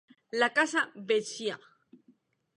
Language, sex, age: Spanish, female, 19-29